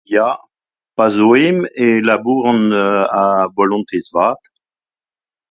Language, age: Breton, 60-69